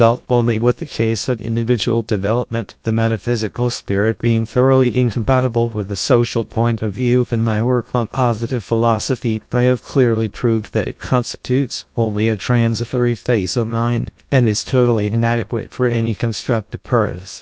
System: TTS, GlowTTS